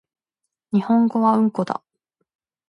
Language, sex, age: Japanese, female, 19-29